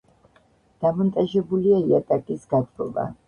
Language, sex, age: Georgian, female, 70-79